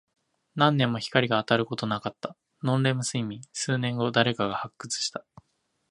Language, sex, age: Japanese, male, 19-29